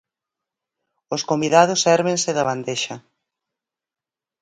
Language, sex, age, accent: Galician, female, 40-49, Oriental (común en zona oriental)